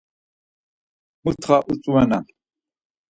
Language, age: Laz, 60-69